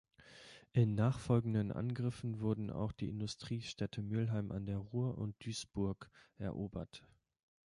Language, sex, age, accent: German, male, 30-39, Deutschland Deutsch